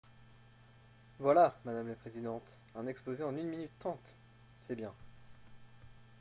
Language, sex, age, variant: French, male, 19-29, Français de métropole